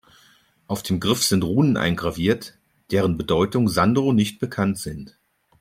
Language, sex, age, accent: German, male, 40-49, Deutschland Deutsch